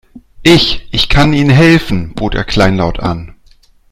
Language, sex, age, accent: German, male, 40-49, Deutschland Deutsch